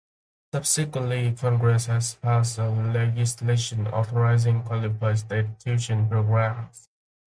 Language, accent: English, United States English